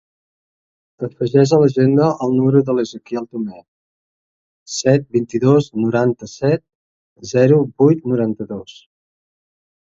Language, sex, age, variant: Catalan, male, 50-59, Central